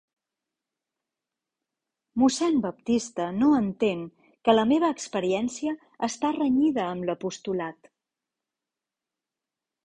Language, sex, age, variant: Catalan, female, 40-49, Central